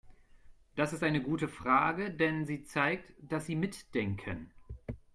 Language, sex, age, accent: German, male, 30-39, Deutschland Deutsch